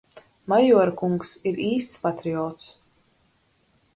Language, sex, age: Latvian, female, 19-29